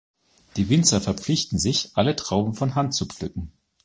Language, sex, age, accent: German, male, 40-49, Deutschland Deutsch